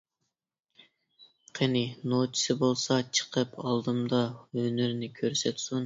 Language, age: Uyghur, 30-39